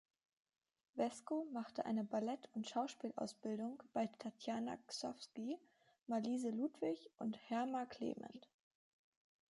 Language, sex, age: German, female, 19-29